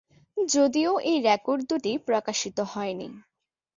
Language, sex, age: Bengali, female, under 19